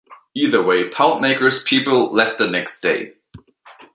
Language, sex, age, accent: English, male, 19-29, United States English